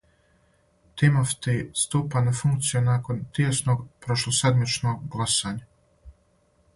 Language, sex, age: Serbian, male, 19-29